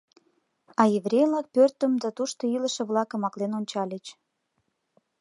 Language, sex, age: Mari, female, 19-29